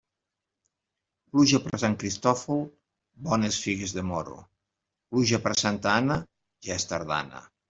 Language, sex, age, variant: Catalan, male, 60-69, Nord-Occidental